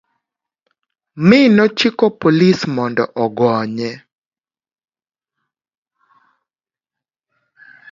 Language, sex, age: Luo (Kenya and Tanzania), female, 40-49